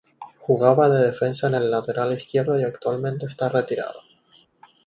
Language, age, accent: Spanish, 19-29, España: Islas Canarias